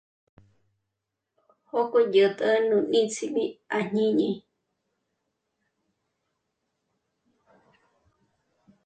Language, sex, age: Michoacán Mazahua, female, 60-69